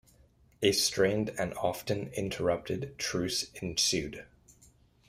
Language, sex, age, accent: English, male, 19-29, Canadian English